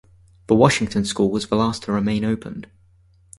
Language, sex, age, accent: English, male, 19-29, England English